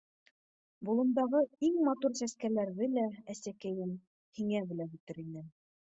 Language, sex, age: Bashkir, female, 30-39